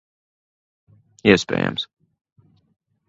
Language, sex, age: Latvian, male, 30-39